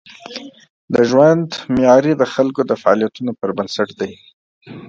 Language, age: Pashto, 30-39